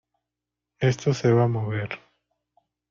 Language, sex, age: Spanish, male, 19-29